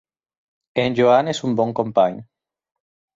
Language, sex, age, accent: Catalan, male, under 19, valencià